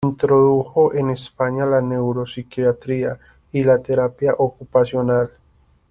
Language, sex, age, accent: Spanish, male, 19-29, Caribe: Cuba, Venezuela, Puerto Rico, República Dominicana, Panamá, Colombia caribeña, México caribeño, Costa del golfo de México